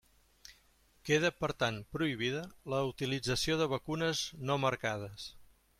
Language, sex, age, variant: Catalan, male, 50-59, Central